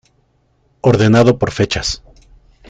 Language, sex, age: Spanish, male, 30-39